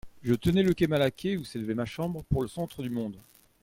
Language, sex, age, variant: French, male, 40-49, Français de métropole